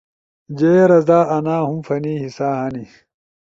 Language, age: Ushojo, 19-29